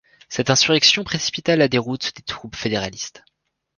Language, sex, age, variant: French, male, 19-29, Français de métropole